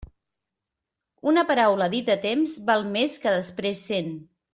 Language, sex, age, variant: Catalan, female, 50-59, Central